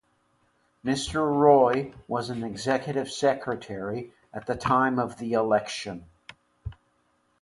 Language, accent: English, United States English